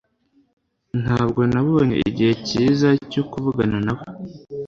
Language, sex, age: Kinyarwanda, male, under 19